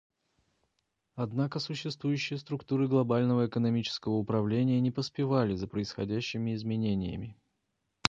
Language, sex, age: Russian, male, 40-49